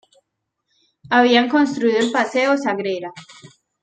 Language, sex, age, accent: Spanish, female, 30-39, Andino-Pacífico: Colombia, Perú, Ecuador, oeste de Bolivia y Venezuela andina